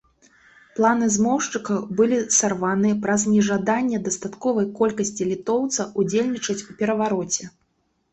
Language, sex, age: Belarusian, female, 40-49